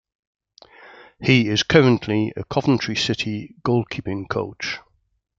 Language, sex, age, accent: English, male, 60-69, England English